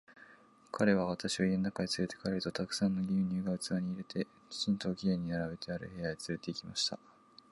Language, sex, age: Japanese, male, 19-29